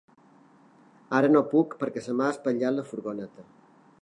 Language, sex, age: Catalan, male, 50-59